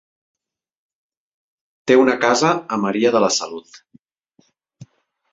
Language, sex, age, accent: Catalan, male, 40-49, Català central